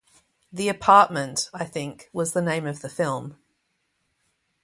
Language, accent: English, Australian English